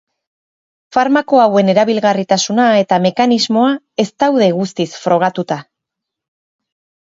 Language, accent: Basque, Erdialdekoa edo Nafarra (Gipuzkoa, Nafarroa)